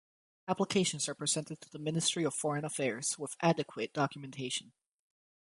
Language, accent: English, United States English